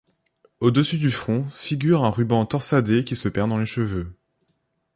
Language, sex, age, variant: French, male, under 19, Français de métropole